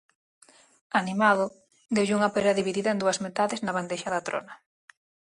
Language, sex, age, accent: Galician, female, 30-39, Normativo (estándar)